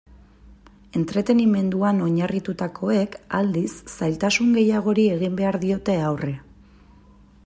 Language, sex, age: Basque, female, 30-39